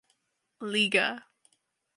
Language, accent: English, Canadian English